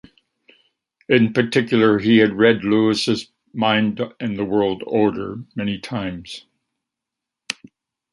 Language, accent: English, Canadian English